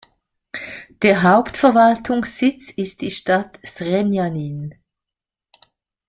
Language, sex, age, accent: German, female, 60-69, Schweizerdeutsch